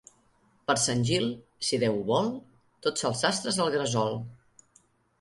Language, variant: Catalan, Central